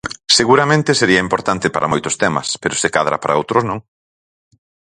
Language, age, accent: Galician, 40-49, Atlántico (seseo e gheada)